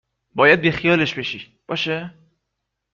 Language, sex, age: Persian, male, 19-29